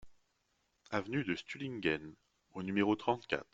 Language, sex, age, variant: French, male, 30-39, Français de métropole